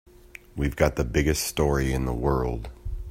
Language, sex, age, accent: English, male, 19-29, United States English